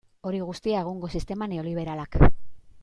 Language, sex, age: Basque, female, 40-49